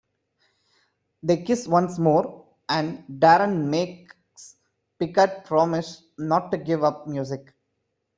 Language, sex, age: English, male, 19-29